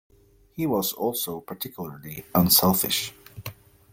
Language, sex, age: English, male, 30-39